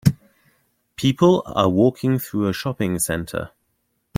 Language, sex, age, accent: English, male, 30-39, England English